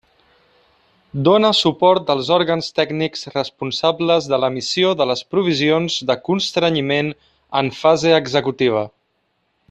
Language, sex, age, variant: Catalan, male, 30-39, Central